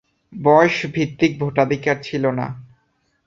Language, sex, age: Bengali, male, 19-29